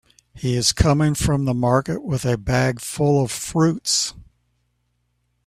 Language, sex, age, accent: English, male, 70-79, United States English